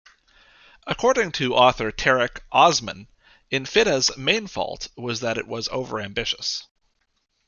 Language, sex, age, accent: English, male, 30-39, Canadian English